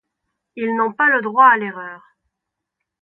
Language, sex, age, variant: French, female, 19-29, Français de métropole